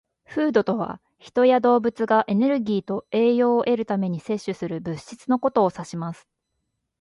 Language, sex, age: Japanese, female, 40-49